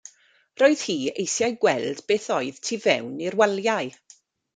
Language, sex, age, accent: Welsh, female, 40-49, Y Deyrnas Unedig Cymraeg